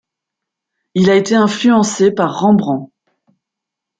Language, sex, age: French, female, 40-49